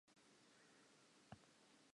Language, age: Southern Sotho, 19-29